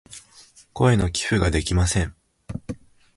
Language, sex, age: Japanese, male, 19-29